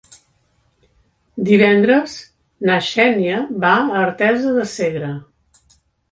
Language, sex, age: Catalan, female, 70-79